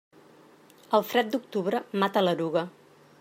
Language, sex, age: Catalan, female, 40-49